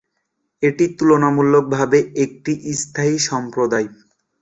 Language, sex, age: Bengali, male, 19-29